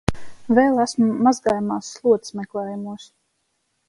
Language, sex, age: Latvian, female, 30-39